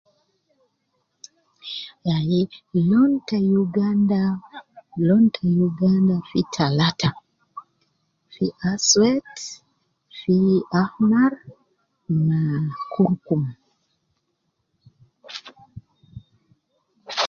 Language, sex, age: Nubi, female, 50-59